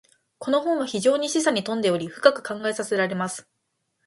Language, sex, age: Japanese, female, under 19